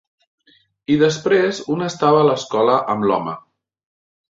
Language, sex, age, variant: Catalan, male, 40-49, Central